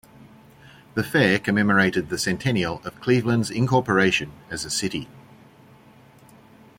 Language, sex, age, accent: English, male, 50-59, Australian English